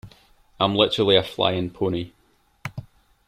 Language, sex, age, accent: English, male, 30-39, Scottish English